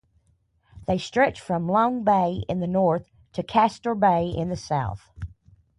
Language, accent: English, United States English